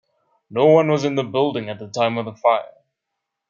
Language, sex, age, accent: English, male, 30-39, Southern African (South Africa, Zimbabwe, Namibia)